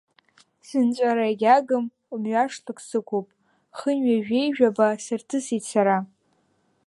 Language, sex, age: Abkhazian, female, 19-29